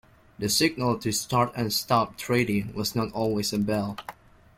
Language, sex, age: English, male, 19-29